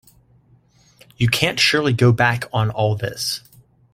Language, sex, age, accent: English, male, 30-39, United States English